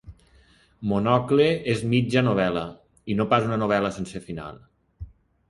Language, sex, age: Catalan, male, 40-49